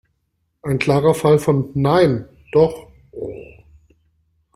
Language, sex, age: German, female, 30-39